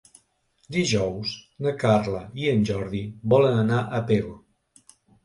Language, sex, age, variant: Catalan, male, 60-69, Central